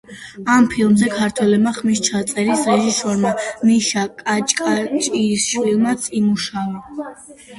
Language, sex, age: Georgian, female, 19-29